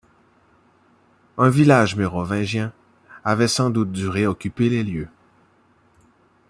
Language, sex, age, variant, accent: French, male, 30-39, Français d'Amérique du Nord, Français du Canada